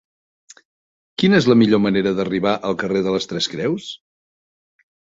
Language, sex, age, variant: Catalan, male, 60-69, Central